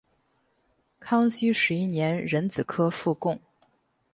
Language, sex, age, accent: Chinese, male, 19-29, 出生地：北京市